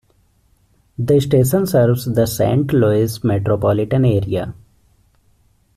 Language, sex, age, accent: English, male, 19-29, India and South Asia (India, Pakistan, Sri Lanka)